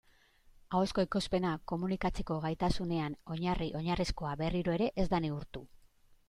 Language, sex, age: Basque, female, 40-49